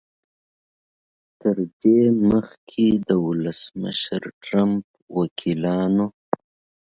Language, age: Pashto, 19-29